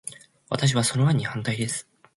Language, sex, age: Japanese, male, 19-29